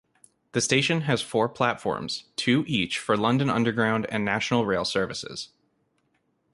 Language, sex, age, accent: English, male, 19-29, United States English